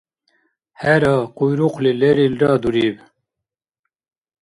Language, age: Dargwa, 50-59